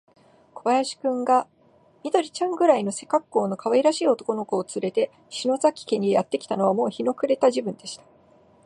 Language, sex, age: Japanese, female, 40-49